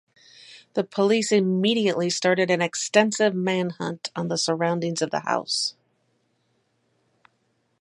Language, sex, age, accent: English, female, 60-69, United States English